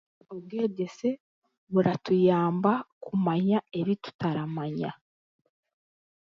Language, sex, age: Chiga, female, 19-29